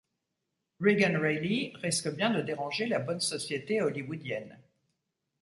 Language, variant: French, Français de métropole